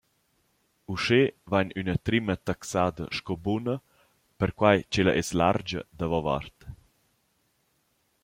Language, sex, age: Romansh, male, 30-39